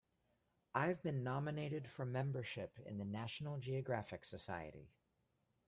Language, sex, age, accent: English, female, 30-39, United States English